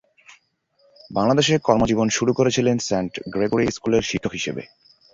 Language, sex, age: Bengali, male, 19-29